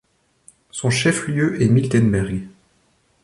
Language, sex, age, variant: French, male, 30-39, Français de métropole